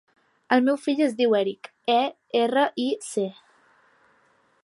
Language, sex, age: Catalan, female, 19-29